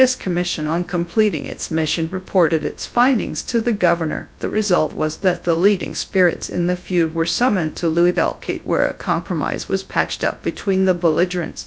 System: TTS, GradTTS